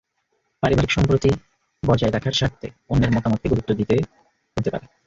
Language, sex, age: Bengali, male, 19-29